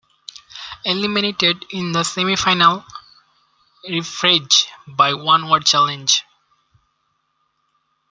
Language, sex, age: English, male, 19-29